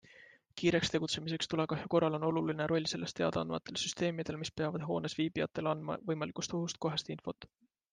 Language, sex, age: Estonian, male, 19-29